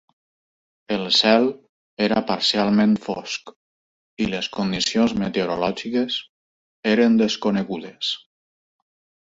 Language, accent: Catalan, valencià